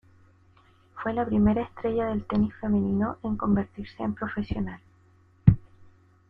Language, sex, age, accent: Spanish, female, 30-39, Chileno: Chile, Cuyo